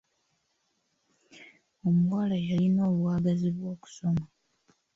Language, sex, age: Ganda, female, 19-29